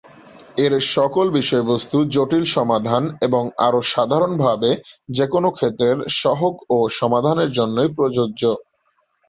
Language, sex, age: Bengali, male, 19-29